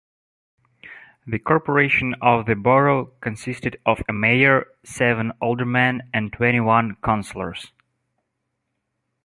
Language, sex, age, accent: English, male, 19-29, United States English